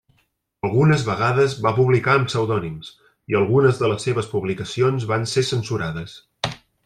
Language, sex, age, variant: Catalan, male, 30-39, Central